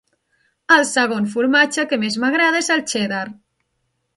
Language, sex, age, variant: Catalan, female, 30-39, Central